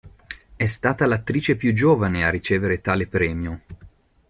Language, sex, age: Italian, male, 30-39